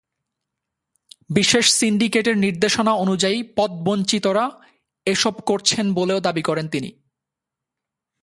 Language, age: Bengali, 19-29